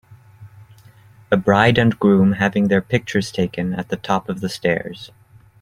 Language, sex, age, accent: English, male, 19-29, Canadian English